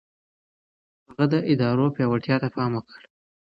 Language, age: Pashto, 19-29